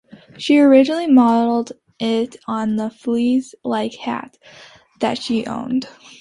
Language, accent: English, United States English